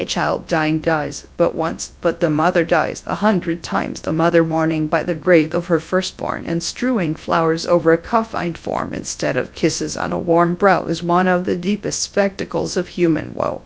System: TTS, GradTTS